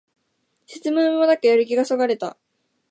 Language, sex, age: Japanese, female, 19-29